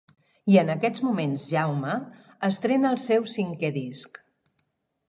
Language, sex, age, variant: Catalan, female, 50-59, Central